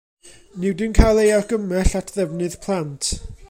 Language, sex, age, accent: Welsh, male, 40-49, Y Deyrnas Unedig Cymraeg